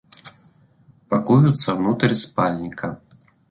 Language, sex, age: Russian, male, 40-49